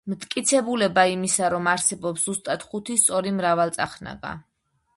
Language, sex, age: Georgian, female, 30-39